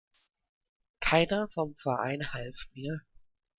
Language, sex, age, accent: German, female, 30-39, Deutschland Deutsch